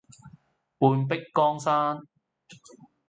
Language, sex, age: Cantonese, male, 50-59